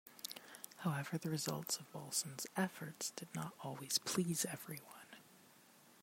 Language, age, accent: English, 19-29, United States English